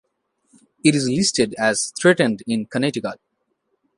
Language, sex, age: English, male, 19-29